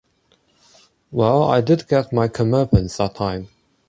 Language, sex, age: English, male, 19-29